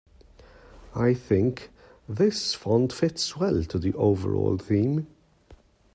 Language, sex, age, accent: English, male, 30-39, England English